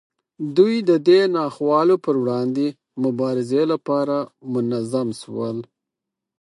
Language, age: Pashto, 30-39